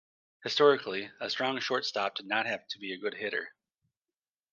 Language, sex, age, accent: English, male, 30-39, United States English